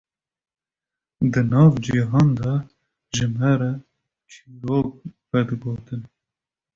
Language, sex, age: Kurdish, male, 19-29